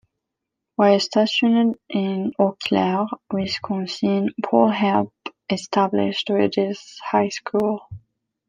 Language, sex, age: English, female, 19-29